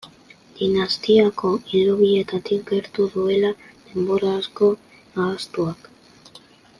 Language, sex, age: Basque, male, under 19